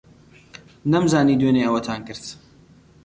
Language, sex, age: Central Kurdish, male, 19-29